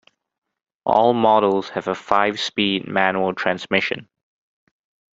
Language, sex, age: English, male, 19-29